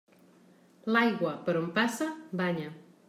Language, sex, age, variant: Catalan, female, 40-49, Central